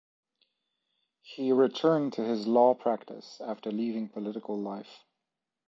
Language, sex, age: English, male, 30-39